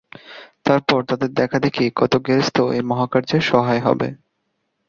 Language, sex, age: Bengali, male, 19-29